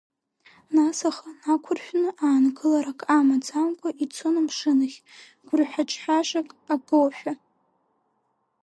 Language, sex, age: Abkhazian, female, under 19